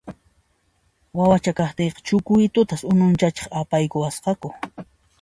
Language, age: Puno Quechua, 50-59